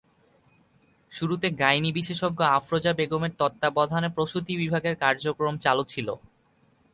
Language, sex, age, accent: Bengali, male, under 19, প্রমিত